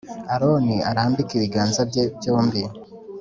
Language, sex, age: Kinyarwanda, male, 19-29